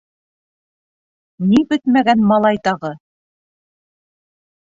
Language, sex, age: Bashkir, female, 30-39